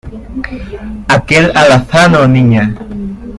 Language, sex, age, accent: Spanish, male, 19-29, América central